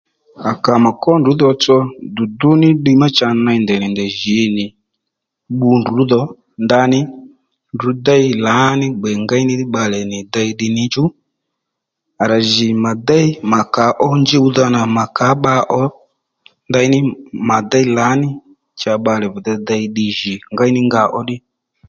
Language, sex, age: Lendu, male, 30-39